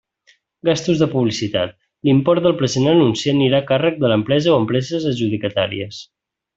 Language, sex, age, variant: Catalan, male, 30-39, Central